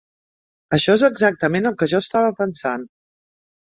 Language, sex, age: Catalan, female, 50-59